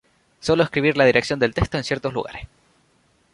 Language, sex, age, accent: Spanish, male, 19-29, España: Islas Canarias